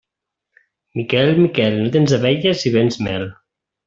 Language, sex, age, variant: Catalan, male, 30-39, Central